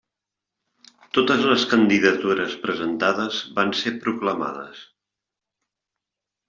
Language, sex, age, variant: Catalan, male, 50-59, Central